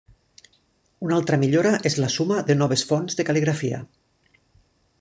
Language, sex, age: Catalan, male, 40-49